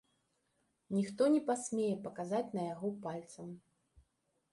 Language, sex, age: Belarusian, female, 40-49